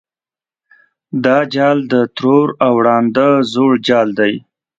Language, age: Pashto, 30-39